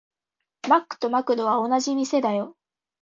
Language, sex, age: Japanese, female, 19-29